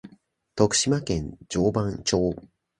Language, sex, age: Japanese, male, 19-29